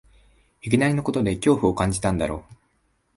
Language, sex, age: Japanese, male, 19-29